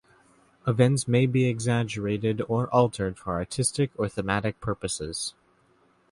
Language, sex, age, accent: English, male, 19-29, United States English